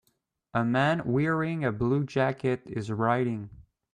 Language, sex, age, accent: English, male, 19-29, Canadian English